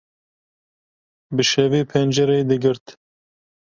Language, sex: Kurdish, male